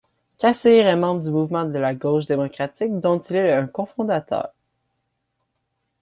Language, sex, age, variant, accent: French, male, 19-29, Français d'Amérique du Nord, Français du Canada